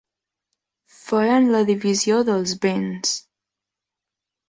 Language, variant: Catalan, Balear